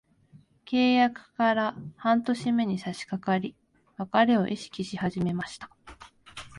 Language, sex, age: Japanese, female, 19-29